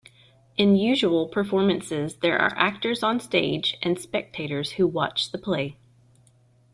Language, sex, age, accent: English, female, 30-39, United States English